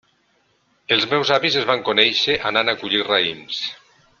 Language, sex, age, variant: Catalan, male, 60-69, Nord-Occidental